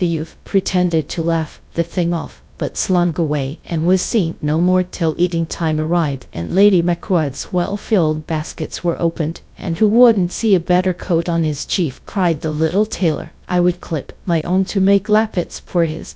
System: TTS, GradTTS